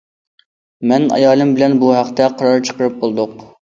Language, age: Uyghur, 19-29